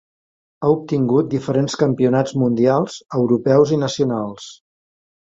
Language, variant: Catalan, Central